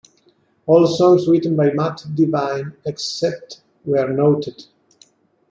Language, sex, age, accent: English, male, 60-69, United States English